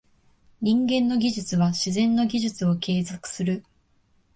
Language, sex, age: Japanese, female, 19-29